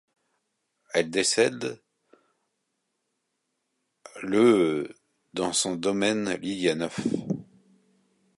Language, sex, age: French, male, 40-49